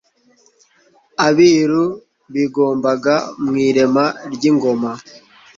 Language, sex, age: Kinyarwanda, male, 40-49